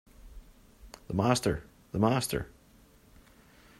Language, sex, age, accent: English, male, 30-39, Irish English